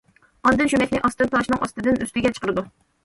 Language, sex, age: Uyghur, female, 30-39